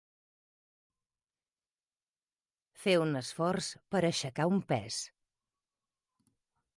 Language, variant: Catalan, Central